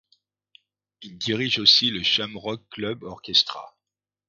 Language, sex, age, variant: French, male, 50-59, Français de métropole